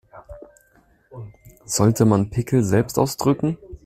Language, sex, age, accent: German, male, 19-29, Deutschland Deutsch